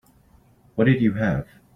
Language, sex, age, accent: English, male, 19-29, Canadian English